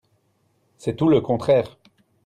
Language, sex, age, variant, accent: French, male, 30-39, Français d'Europe, Français de Belgique